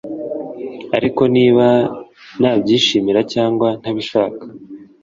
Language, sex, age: Kinyarwanda, male, 19-29